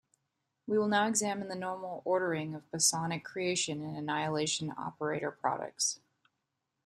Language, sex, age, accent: English, female, 30-39, United States English